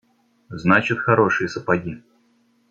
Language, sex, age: Russian, male, 30-39